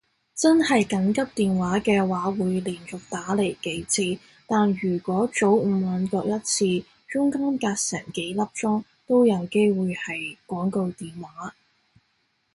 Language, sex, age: Cantonese, female, 19-29